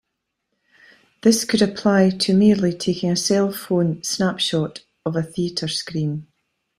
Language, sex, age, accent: English, female, 50-59, Scottish English